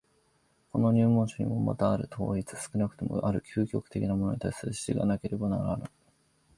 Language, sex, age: Japanese, male, 19-29